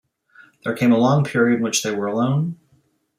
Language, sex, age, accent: English, male, 40-49, United States English